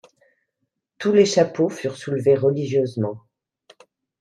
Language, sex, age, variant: French, female, 50-59, Français de métropole